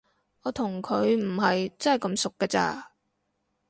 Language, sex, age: Cantonese, female, 19-29